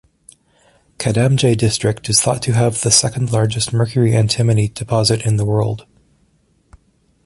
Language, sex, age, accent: English, male, 40-49, Canadian English